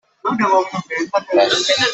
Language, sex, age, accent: English, male, 19-29, Malaysian English